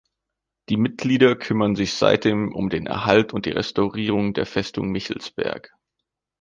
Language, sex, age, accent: German, male, 19-29, Deutschland Deutsch